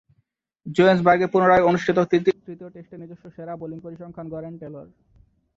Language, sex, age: Bengali, male, 19-29